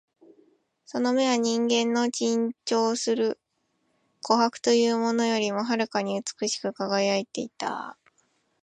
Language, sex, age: Japanese, female, 19-29